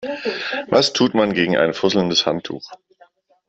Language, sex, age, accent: German, male, 30-39, Deutschland Deutsch